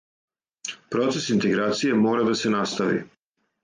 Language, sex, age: Serbian, male, 50-59